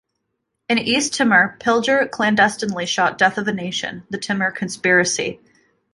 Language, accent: English, United States English